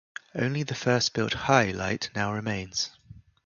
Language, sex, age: English, male, 30-39